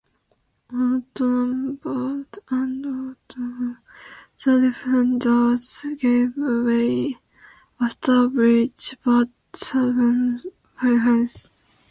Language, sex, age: English, female, 19-29